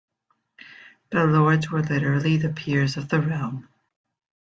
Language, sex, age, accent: English, female, 30-39, Canadian English